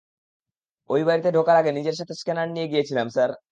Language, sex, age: Bengali, male, 19-29